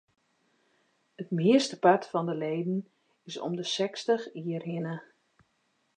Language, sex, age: Western Frisian, female, 40-49